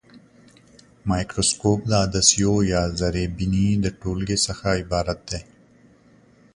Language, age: Pashto, 30-39